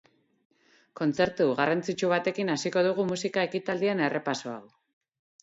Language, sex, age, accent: Basque, female, 40-49, Mendebalekoa (Araba, Bizkaia, Gipuzkoako mendebaleko herri batzuk)